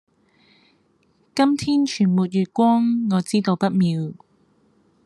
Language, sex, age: Cantonese, female, 30-39